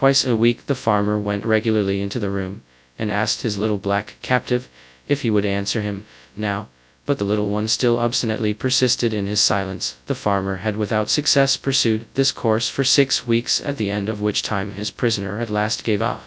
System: TTS, FastPitch